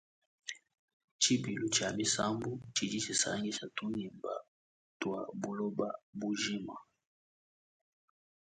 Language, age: Luba-Lulua, 19-29